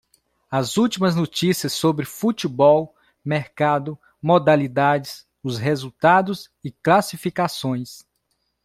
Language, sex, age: Portuguese, male, 40-49